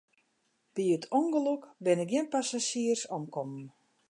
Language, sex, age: Western Frisian, female, 60-69